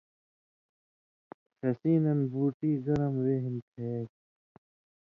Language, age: Indus Kohistani, 19-29